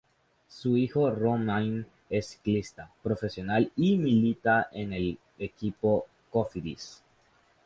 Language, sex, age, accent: Spanish, male, under 19, América central